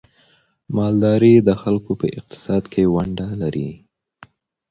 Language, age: Pashto, 30-39